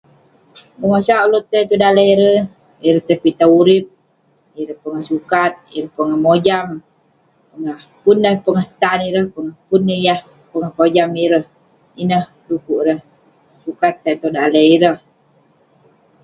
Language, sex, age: Western Penan, female, 30-39